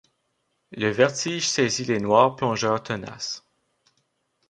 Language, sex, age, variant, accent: French, male, 30-39, Français d'Amérique du Nord, Français du Canada